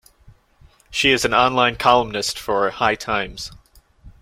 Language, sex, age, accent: English, male, 19-29, United States English